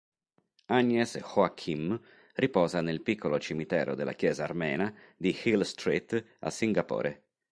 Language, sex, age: Italian, male, 40-49